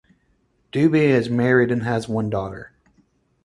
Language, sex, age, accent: English, male, 30-39, United States English